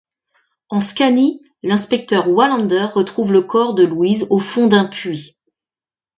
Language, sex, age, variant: French, female, 50-59, Français de métropole